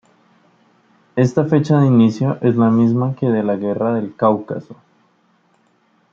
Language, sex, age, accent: Spanish, male, 19-29, Andino-Pacífico: Colombia, Perú, Ecuador, oeste de Bolivia y Venezuela andina